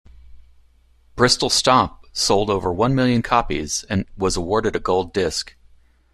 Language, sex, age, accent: English, male, 40-49, United States English